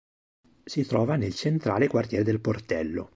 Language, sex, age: Italian, male, 30-39